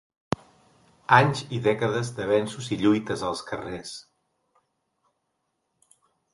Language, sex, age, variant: Catalan, male, 50-59, Central